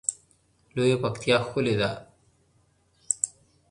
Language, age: Pashto, 30-39